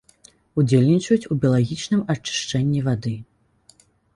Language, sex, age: Belarusian, female, 19-29